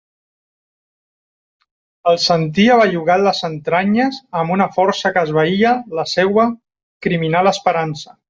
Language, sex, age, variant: Catalan, male, 30-39, Central